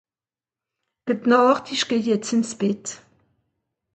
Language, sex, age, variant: Swiss German, female, 60-69, Nordniederàlemmànisch (Rishoffe, Zàwere, Bùsswìller, Hawenau, Brüemt, Stroossbùri, Molse, Dàmbàch, Schlettstàtt, Pfàlzbùri usw.)